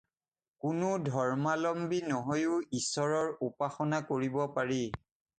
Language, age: Assamese, 40-49